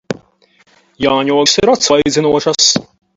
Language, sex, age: Latvian, male, 50-59